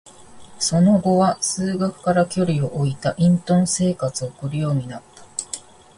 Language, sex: Japanese, female